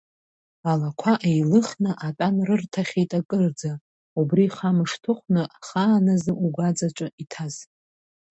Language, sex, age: Abkhazian, female, 30-39